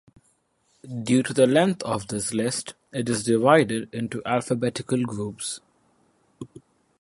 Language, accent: English, India and South Asia (India, Pakistan, Sri Lanka)